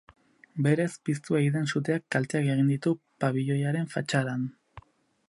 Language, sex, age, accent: Basque, male, 19-29, Erdialdekoa edo Nafarra (Gipuzkoa, Nafarroa)